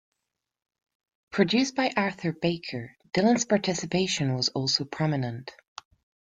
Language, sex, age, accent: English, female, 30-39, England English